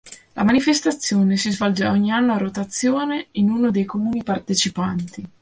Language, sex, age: Italian, female, 19-29